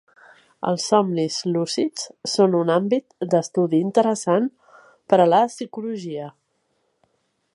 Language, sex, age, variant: Catalan, female, 40-49, Central